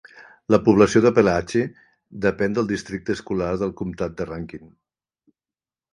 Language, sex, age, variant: Catalan, male, 60-69, Central